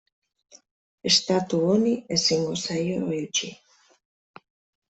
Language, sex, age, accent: Basque, female, 19-29, Mendebalekoa (Araba, Bizkaia, Gipuzkoako mendebaleko herri batzuk)